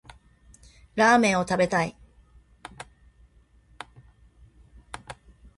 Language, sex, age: Japanese, female, 50-59